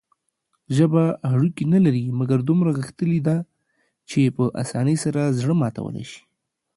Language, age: Pashto, 19-29